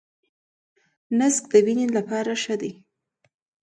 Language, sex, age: Pashto, female, 19-29